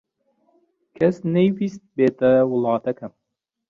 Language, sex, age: Central Kurdish, male, 19-29